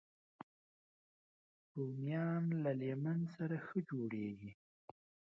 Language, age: Pashto, 19-29